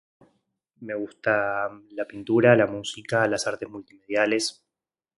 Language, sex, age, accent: Spanish, male, 30-39, Rioplatense: Argentina, Uruguay, este de Bolivia, Paraguay